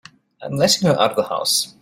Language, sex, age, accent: English, male, 30-39, Southern African (South Africa, Zimbabwe, Namibia)